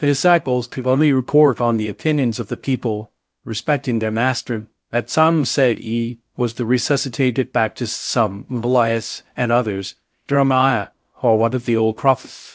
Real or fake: fake